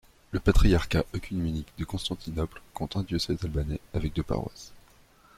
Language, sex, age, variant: French, male, 19-29, Français de métropole